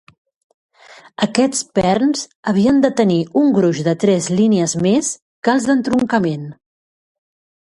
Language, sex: Catalan, female